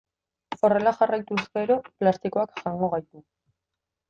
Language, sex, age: Basque, female, 19-29